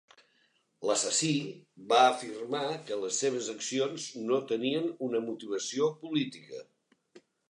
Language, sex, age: Catalan, male, 60-69